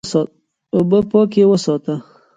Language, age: Pashto, 19-29